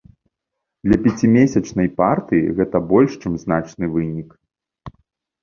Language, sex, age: Belarusian, male, 30-39